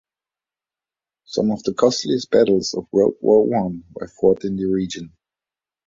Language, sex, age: English, male, 30-39